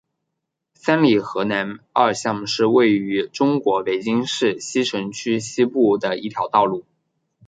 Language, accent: Chinese, 出生地：浙江省